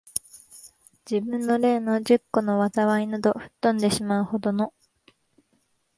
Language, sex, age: Japanese, female, 19-29